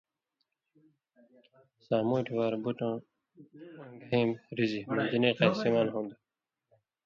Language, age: Indus Kohistani, 19-29